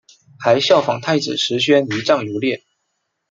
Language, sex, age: Chinese, male, 19-29